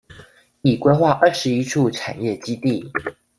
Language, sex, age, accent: Chinese, female, 19-29, 出生地：宜蘭縣